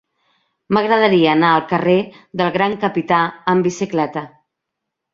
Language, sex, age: Catalan, female, 40-49